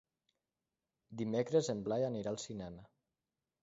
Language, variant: Catalan, Nord-Occidental